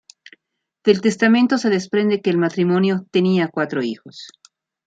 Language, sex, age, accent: Spanish, female, 50-59, México